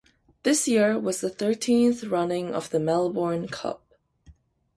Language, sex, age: English, female, 19-29